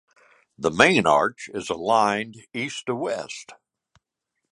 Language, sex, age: English, male, 70-79